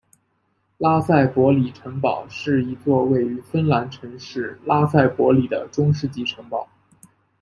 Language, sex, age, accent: Chinese, male, 19-29, 出生地：江苏省